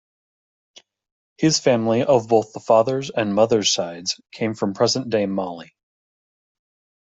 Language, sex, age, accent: English, male, 30-39, United States English